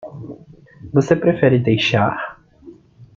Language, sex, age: Portuguese, male, 30-39